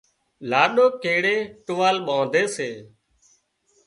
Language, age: Wadiyara Koli, 19-29